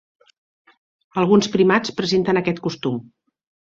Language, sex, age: Catalan, female, 50-59